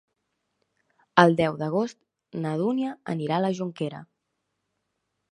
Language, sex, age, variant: Catalan, female, 19-29, Central